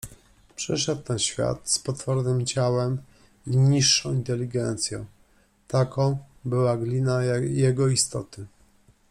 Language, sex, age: Polish, male, 40-49